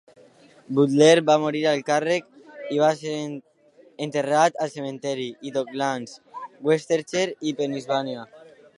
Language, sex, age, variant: Catalan, male, under 19, Alacantí